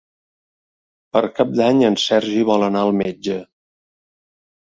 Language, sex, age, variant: Catalan, male, 50-59, Central